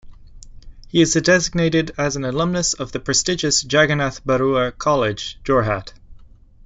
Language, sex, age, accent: English, male, 30-39, Canadian English